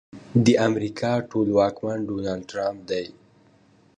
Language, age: Pashto, 19-29